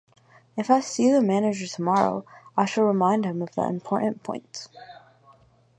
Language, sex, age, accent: English, female, under 19, United States English